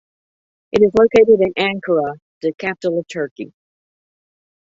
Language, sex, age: English, female, 70-79